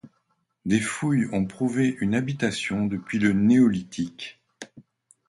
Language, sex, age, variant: French, male, 60-69, Français de métropole